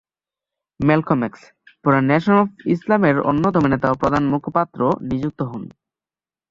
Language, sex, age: Bengali, male, under 19